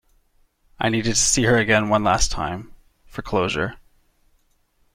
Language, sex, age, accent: English, male, 19-29, Canadian English